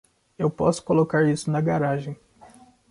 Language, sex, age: Portuguese, male, 19-29